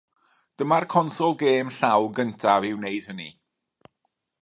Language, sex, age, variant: Welsh, male, 40-49, Mid Wales